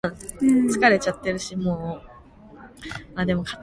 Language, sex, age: Korean, female, 19-29